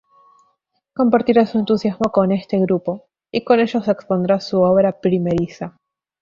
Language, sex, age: Spanish, female, 19-29